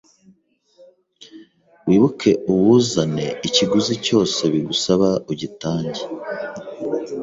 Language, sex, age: Kinyarwanda, male, 19-29